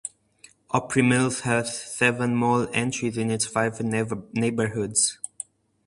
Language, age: English, 19-29